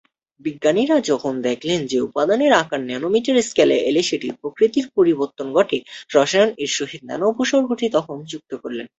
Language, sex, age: Bengali, male, under 19